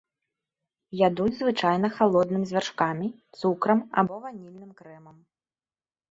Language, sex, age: Belarusian, female, 19-29